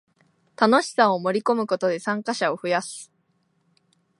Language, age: Japanese, 19-29